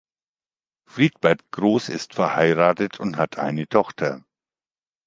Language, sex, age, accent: German, male, 50-59, Deutschland Deutsch